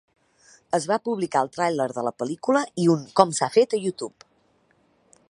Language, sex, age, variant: Catalan, female, 40-49, Central